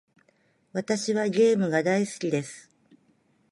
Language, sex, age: Japanese, female, 50-59